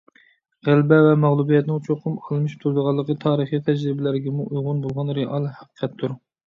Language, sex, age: Uyghur, male, 30-39